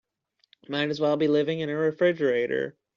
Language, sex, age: English, male, 19-29